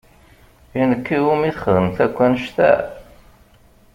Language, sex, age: Kabyle, male, 40-49